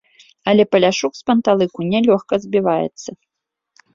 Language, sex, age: Belarusian, female, 30-39